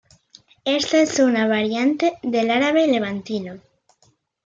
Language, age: Spanish, under 19